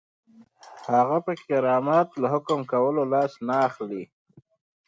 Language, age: Pashto, 30-39